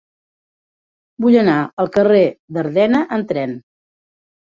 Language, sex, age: Catalan, female, 50-59